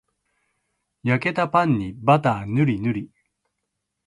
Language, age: Japanese, 50-59